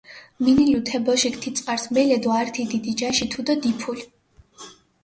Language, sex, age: Mingrelian, female, 19-29